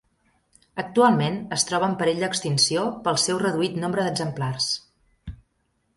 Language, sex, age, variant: Catalan, female, 40-49, Central